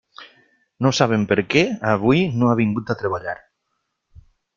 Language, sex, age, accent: Catalan, male, 40-49, valencià